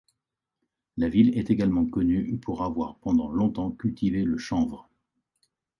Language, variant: French, Français de métropole